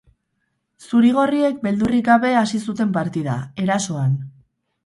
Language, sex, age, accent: Basque, female, 19-29, Erdialdekoa edo Nafarra (Gipuzkoa, Nafarroa)